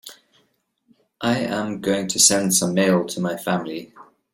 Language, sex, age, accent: English, male, 30-39, Southern African (South Africa, Zimbabwe, Namibia)